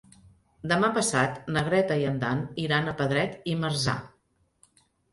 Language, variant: Catalan, Central